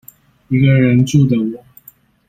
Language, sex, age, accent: Chinese, male, 19-29, 出生地：臺北市